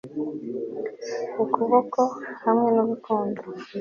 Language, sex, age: Kinyarwanda, female, 19-29